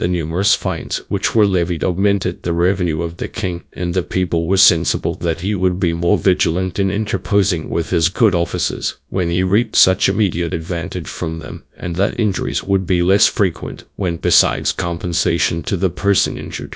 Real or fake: fake